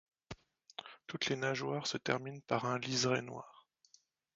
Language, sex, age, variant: French, male, 50-59, Français de métropole